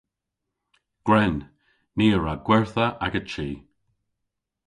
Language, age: Cornish, 50-59